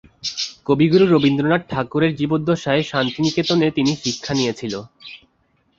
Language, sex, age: Bengali, male, under 19